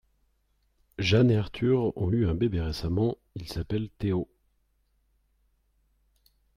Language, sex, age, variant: French, male, 30-39, Français de métropole